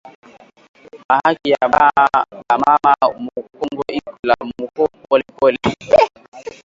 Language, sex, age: Swahili, male, 19-29